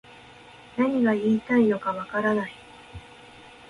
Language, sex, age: Japanese, female, 19-29